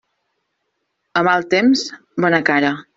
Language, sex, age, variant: Catalan, female, 40-49, Central